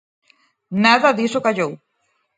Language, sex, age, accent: Galician, female, 30-39, Normativo (estándar)